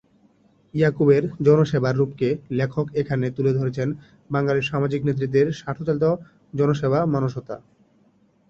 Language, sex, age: Bengali, male, 19-29